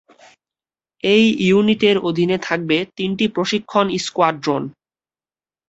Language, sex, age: Bengali, male, 19-29